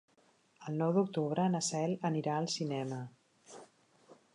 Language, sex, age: Catalan, female, 40-49